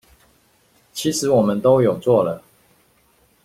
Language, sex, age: Chinese, male, 50-59